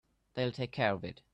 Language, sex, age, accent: English, male, under 19, England English